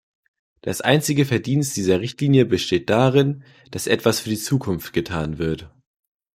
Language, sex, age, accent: German, male, 19-29, Deutschland Deutsch